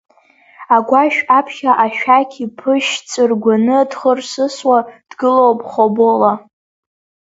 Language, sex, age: Abkhazian, female, under 19